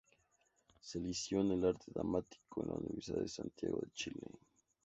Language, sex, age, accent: Spanish, male, 19-29, México